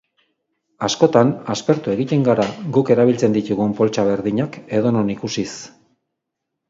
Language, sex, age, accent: Basque, male, 60-69, Erdialdekoa edo Nafarra (Gipuzkoa, Nafarroa)